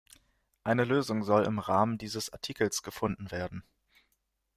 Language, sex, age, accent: German, male, 19-29, Deutschland Deutsch